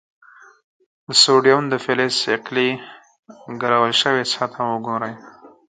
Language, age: Pashto, 30-39